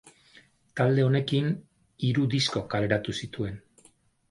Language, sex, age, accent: Basque, male, 60-69, Mendebalekoa (Araba, Bizkaia, Gipuzkoako mendebaleko herri batzuk)